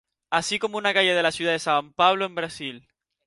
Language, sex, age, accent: Spanish, male, 19-29, España: Islas Canarias